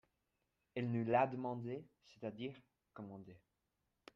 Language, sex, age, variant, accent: French, male, under 19, Français d'Amérique du Nord, Français du Canada